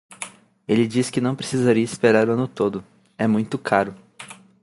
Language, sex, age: Portuguese, male, 19-29